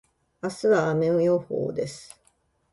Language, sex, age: Japanese, female, 50-59